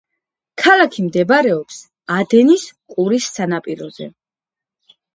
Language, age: Georgian, under 19